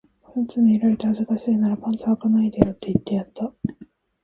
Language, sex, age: Japanese, female, 19-29